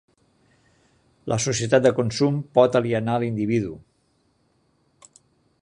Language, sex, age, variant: Catalan, male, 70-79, Central